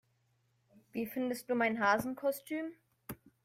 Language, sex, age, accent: German, male, under 19, Deutschland Deutsch